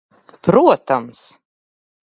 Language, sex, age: Latvian, female, 40-49